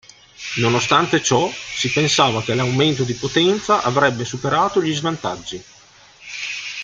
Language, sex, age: Italian, male, 50-59